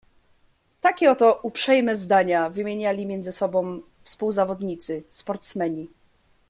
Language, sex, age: Polish, female, 19-29